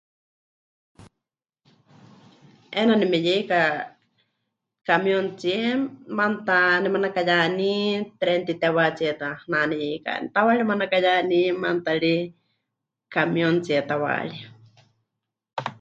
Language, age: Huichol, 30-39